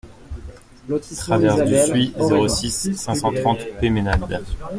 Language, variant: French, Français de métropole